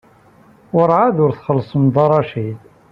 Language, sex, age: Kabyle, male, 40-49